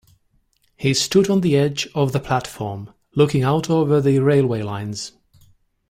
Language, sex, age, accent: English, male, 40-49, England English